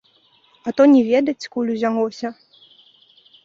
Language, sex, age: Belarusian, female, under 19